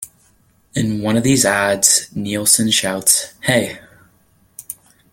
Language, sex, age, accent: English, male, under 19, United States English